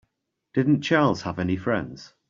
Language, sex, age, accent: English, male, 30-39, England English